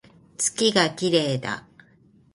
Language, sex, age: Japanese, female, 40-49